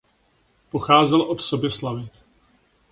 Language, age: Czech, 40-49